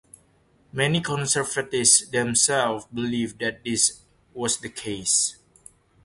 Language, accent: English, India and South Asia (India, Pakistan, Sri Lanka)